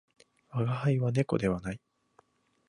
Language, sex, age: Japanese, male, 19-29